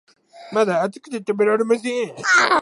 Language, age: Japanese, 30-39